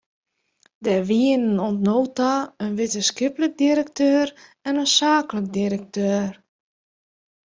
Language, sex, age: Western Frisian, female, 40-49